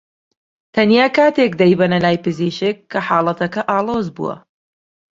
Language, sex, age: Central Kurdish, male, 30-39